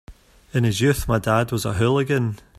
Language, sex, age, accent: English, male, 40-49, Scottish English